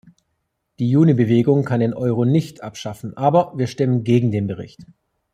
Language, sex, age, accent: German, male, 40-49, Deutschland Deutsch